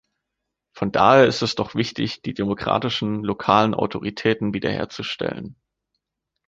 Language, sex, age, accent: German, male, 19-29, Deutschland Deutsch